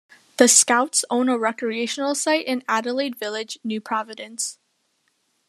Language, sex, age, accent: English, female, under 19, United States English